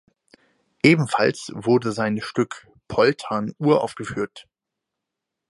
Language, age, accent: German, 19-29, Deutschland Deutsch